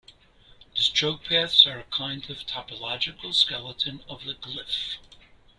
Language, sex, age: English, male, 50-59